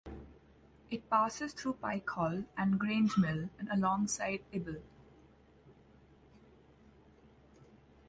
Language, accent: English, India and South Asia (India, Pakistan, Sri Lanka)